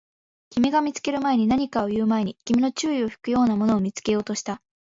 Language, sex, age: Japanese, female, 19-29